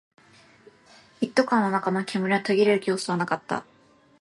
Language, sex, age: Japanese, female, 19-29